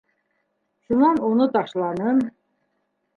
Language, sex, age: Bashkir, female, 60-69